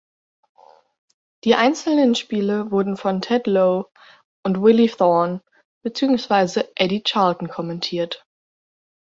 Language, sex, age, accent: German, female, 19-29, Deutschland Deutsch